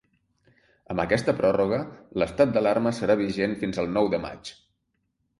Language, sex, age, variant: Catalan, male, 50-59, Central